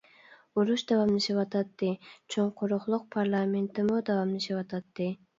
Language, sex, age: Uyghur, female, 19-29